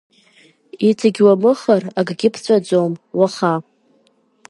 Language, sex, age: Abkhazian, female, under 19